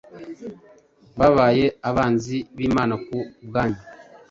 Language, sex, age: Kinyarwanda, male, 30-39